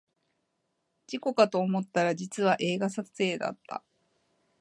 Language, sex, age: Japanese, female, under 19